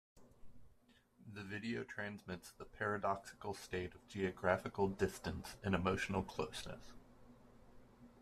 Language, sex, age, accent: English, male, 19-29, United States English